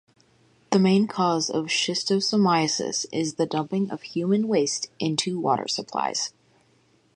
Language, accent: English, United States English